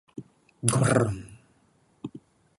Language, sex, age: Japanese, male, under 19